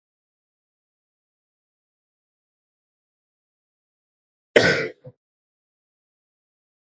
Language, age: Indonesian, 30-39